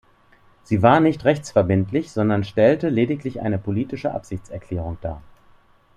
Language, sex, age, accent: German, male, 30-39, Deutschland Deutsch